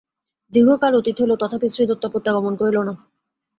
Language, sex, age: Bengali, female, 19-29